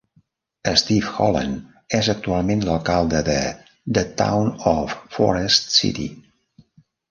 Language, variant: Catalan, Central